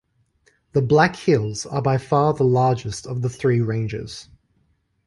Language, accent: English, Australian English